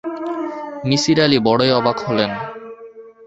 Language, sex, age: Bengali, male, 19-29